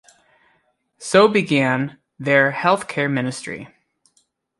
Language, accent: English, United States English